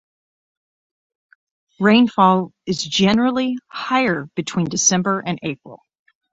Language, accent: English, United States English